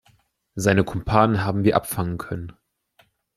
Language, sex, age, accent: German, male, 19-29, Deutschland Deutsch